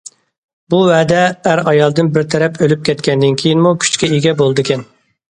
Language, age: Uyghur, 30-39